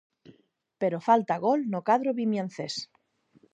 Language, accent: Galician, Normativo (estándar)